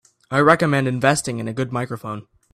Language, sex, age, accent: English, male, under 19, United States English